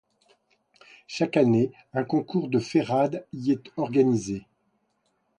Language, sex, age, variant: French, male, 50-59, Français de métropole